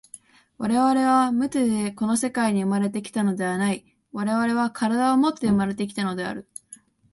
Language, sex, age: Japanese, female, under 19